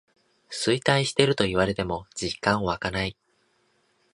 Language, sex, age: Japanese, male, 19-29